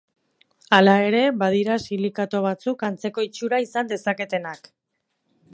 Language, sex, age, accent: Basque, female, 40-49, Erdialdekoa edo Nafarra (Gipuzkoa, Nafarroa)